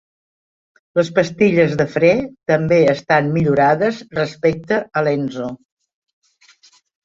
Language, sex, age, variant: Catalan, female, 70-79, Central